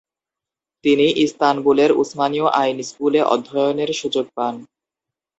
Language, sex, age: Bengali, male, 19-29